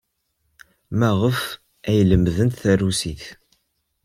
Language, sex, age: Kabyle, male, under 19